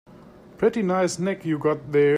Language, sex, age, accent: English, male, 30-39, United States English